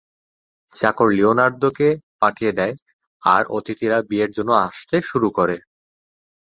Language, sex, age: Bengali, male, 19-29